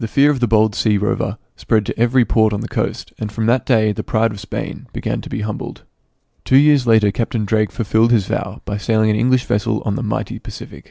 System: none